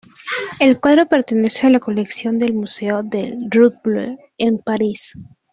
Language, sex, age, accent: Spanish, female, 19-29, España: Norte peninsular (Asturias, Castilla y León, Cantabria, País Vasco, Navarra, Aragón, La Rioja, Guadalajara, Cuenca)